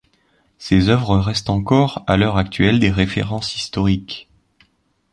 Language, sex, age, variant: French, male, under 19, Français de métropole